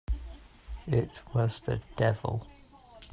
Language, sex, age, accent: English, male, 40-49, England English